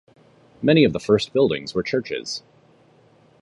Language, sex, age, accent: English, male, 30-39, United States English